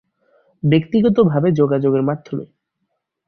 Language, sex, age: Bengali, male, 19-29